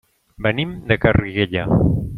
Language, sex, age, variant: Catalan, male, 40-49, Central